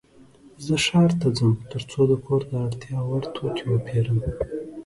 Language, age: Pashto, 19-29